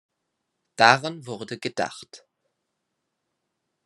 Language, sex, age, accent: German, male, under 19, Österreichisches Deutsch